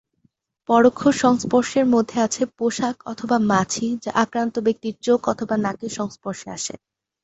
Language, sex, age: Bengali, female, under 19